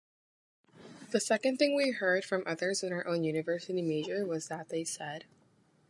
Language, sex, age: English, female, 19-29